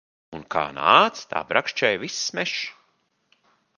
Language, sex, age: Latvian, male, 30-39